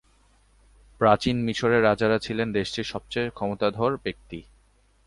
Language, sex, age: Bengali, male, 19-29